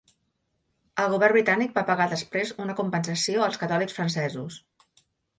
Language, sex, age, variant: Catalan, female, 40-49, Central